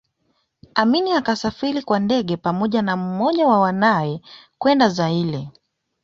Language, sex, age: Swahili, female, 19-29